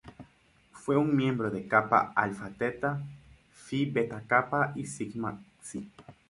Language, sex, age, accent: Spanish, male, 19-29, América central